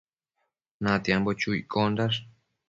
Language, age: Matsés, under 19